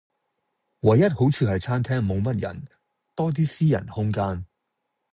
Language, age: Cantonese, 40-49